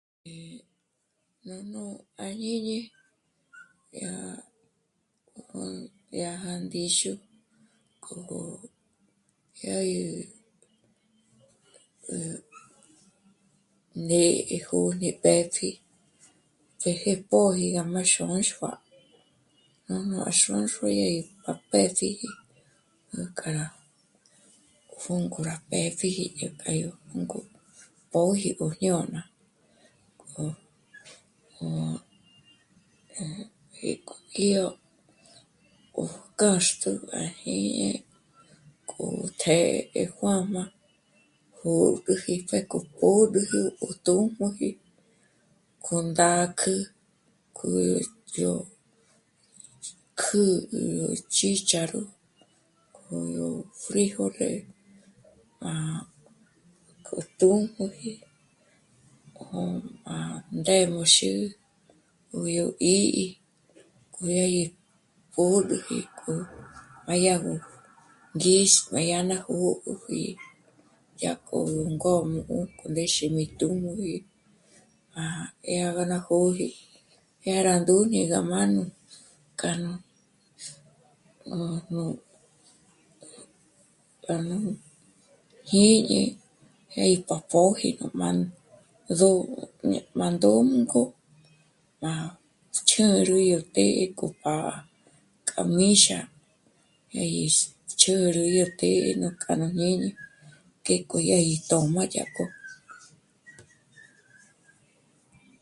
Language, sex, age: Michoacán Mazahua, female, 19-29